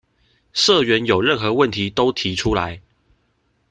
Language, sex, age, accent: Chinese, male, 19-29, 出生地：臺北市